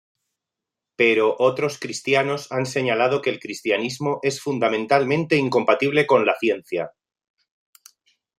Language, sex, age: Spanish, male, 40-49